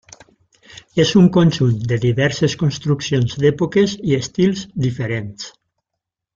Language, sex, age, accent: Catalan, male, 60-69, valencià